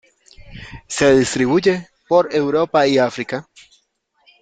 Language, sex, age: Spanish, male, 19-29